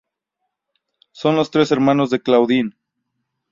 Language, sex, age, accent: Spanish, male, 19-29, México